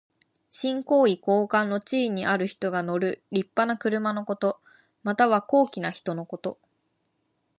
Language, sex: Japanese, female